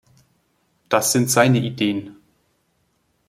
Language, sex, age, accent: German, male, 19-29, Deutschland Deutsch